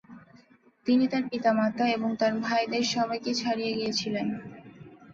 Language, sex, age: Bengali, female, 19-29